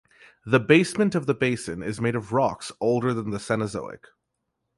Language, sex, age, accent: English, male, 19-29, Canadian English